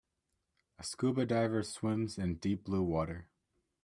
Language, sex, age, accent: English, male, 19-29, United States English